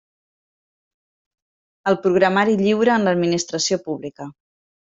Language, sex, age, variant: Catalan, female, 30-39, Central